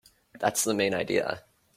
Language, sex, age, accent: English, male, under 19, United States English